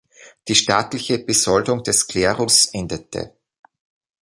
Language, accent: German, Österreichisches Deutsch